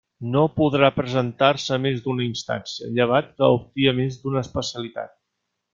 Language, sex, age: Catalan, male, 40-49